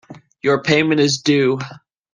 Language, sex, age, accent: English, male, 19-29, United States English